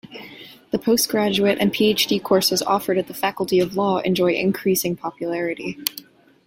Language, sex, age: English, female, 19-29